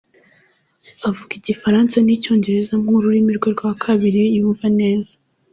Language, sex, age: Kinyarwanda, female, under 19